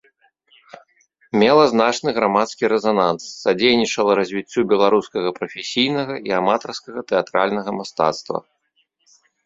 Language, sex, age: Belarusian, male, 30-39